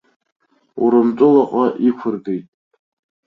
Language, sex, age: Abkhazian, male, 19-29